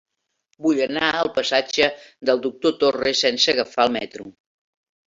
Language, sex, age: Catalan, female, 70-79